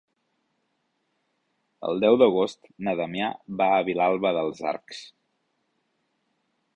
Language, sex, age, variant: Catalan, male, 30-39, Central